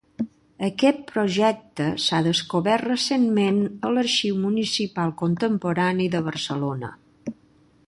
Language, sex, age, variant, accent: Catalan, female, 60-69, Balear, balear; central